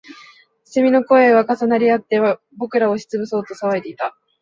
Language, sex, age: Japanese, female, 19-29